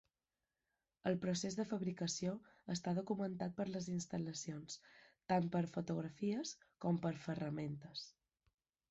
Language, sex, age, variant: Catalan, female, 30-39, Balear